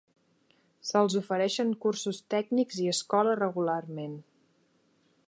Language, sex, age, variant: Catalan, female, 30-39, Central